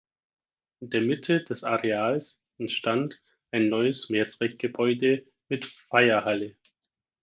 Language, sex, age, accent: German, male, 19-29, Deutschland Deutsch